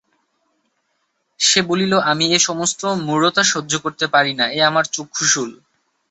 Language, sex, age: Bengali, male, 19-29